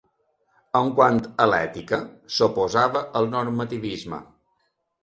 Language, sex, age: Catalan, male, 40-49